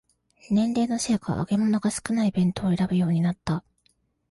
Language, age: Japanese, 19-29